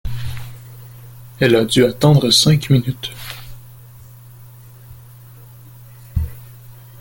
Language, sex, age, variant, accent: French, male, 19-29, Français d'Amérique du Nord, Français du Canada